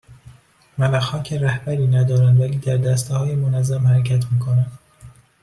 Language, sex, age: Persian, male, 19-29